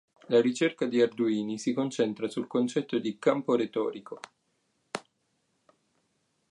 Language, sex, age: Italian, male, 19-29